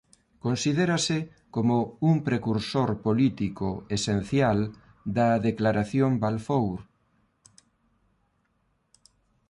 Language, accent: Galician, Neofalante